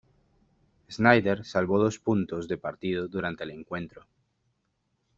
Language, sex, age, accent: Spanish, male, 30-39, Caribe: Cuba, Venezuela, Puerto Rico, República Dominicana, Panamá, Colombia caribeña, México caribeño, Costa del golfo de México